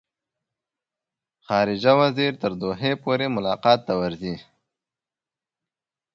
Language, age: Pashto, under 19